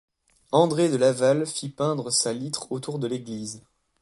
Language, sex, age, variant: French, male, 19-29, Français de métropole